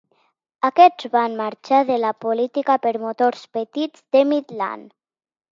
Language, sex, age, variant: Catalan, male, 40-49, Central